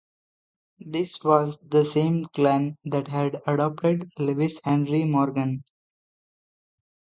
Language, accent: English, India and South Asia (India, Pakistan, Sri Lanka)